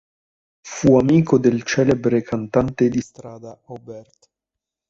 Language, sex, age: Italian, male, 40-49